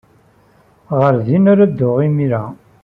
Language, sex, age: Kabyle, male, 40-49